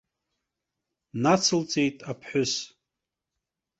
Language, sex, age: Abkhazian, male, 30-39